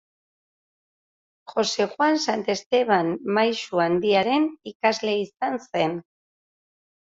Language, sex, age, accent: Basque, female, 50-59, Erdialdekoa edo Nafarra (Gipuzkoa, Nafarroa)